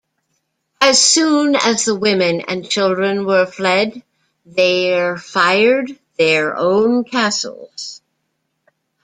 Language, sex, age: English, female, 60-69